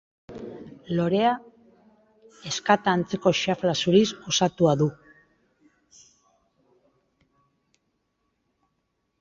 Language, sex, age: Basque, female, 50-59